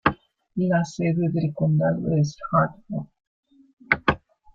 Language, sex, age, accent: Spanish, female, 60-69, América central